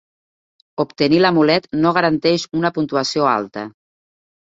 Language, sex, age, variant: Catalan, female, 30-39, Nord-Occidental